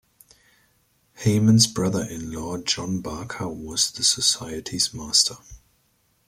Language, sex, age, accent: English, male, 19-29, United States English